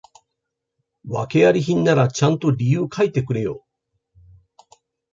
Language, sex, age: Japanese, male, 50-59